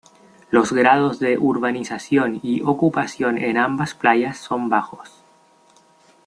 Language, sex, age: Spanish, male, 19-29